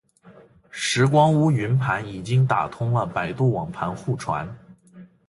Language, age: Chinese, 19-29